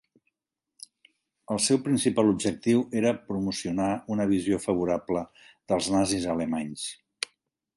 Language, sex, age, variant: Catalan, male, 70-79, Central